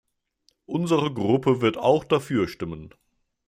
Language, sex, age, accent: German, male, 19-29, Deutschland Deutsch